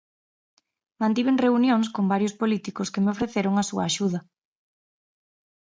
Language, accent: Galician, Atlántico (seseo e gheada)